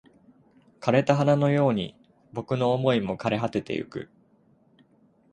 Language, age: Japanese, 19-29